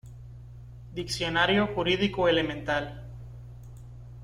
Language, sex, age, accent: Spanish, male, 19-29, México